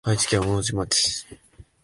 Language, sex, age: Japanese, male, 19-29